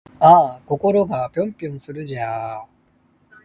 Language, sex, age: Japanese, male, 30-39